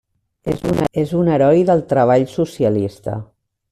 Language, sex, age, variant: Catalan, female, 50-59, Central